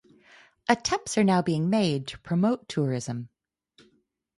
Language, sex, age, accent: English, female, 40-49, United States English